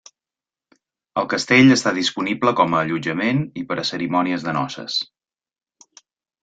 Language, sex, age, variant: Catalan, male, 40-49, Central